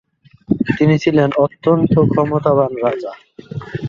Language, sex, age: Bengali, male, 19-29